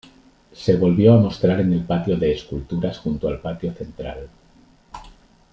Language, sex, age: Spanish, male, 50-59